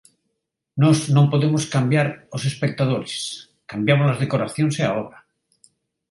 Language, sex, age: Galician, male, 50-59